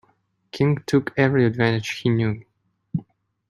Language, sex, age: English, male, 30-39